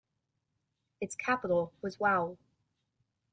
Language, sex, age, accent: English, female, 30-39, United States English